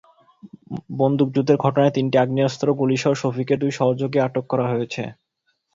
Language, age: Bengali, under 19